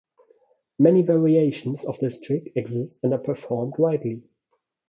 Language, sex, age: English, male, 30-39